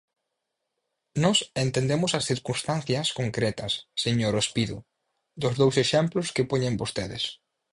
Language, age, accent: Galician, 19-29, Oriental (común en zona oriental)